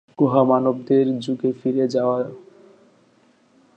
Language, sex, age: Bengali, male, 19-29